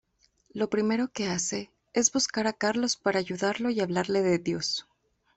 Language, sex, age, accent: Spanish, female, 19-29, México